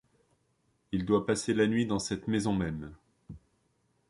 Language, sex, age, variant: French, male, 40-49, Français de métropole